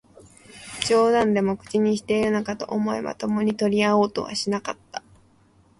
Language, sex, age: Japanese, female, under 19